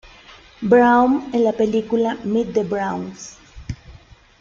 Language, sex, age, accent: Spanish, female, 30-39, Andino-Pacífico: Colombia, Perú, Ecuador, oeste de Bolivia y Venezuela andina